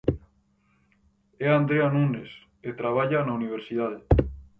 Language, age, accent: Galician, under 19, Atlántico (seseo e gheada)